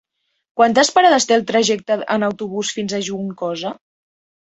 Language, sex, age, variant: Catalan, female, under 19, Central